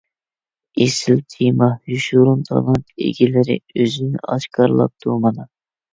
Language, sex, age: Uyghur, male, 19-29